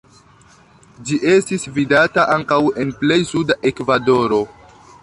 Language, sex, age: Esperanto, male, 19-29